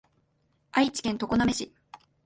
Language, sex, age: Japanese, female, 19-29